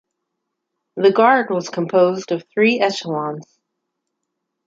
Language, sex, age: English, female, 50-59